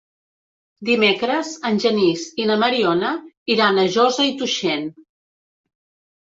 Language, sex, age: Catalan, female, 50-59